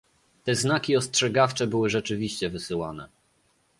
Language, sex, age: Polish, male, 30-39